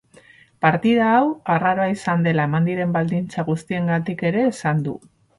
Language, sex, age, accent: Basque, female, 40-49, Mendebalekoa (Araba, Bizkaia, Gipuzkoako mendebaleko herri batzuk)